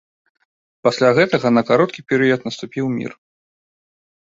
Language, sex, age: Belarusian, male, 19-29